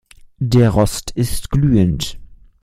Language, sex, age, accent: German, male, 19-29, Deutschland Deutsch